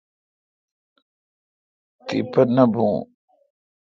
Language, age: Kalkoti, 50-59